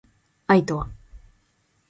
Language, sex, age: Japanese, female, 19-29